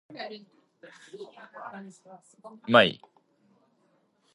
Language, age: English, 19-29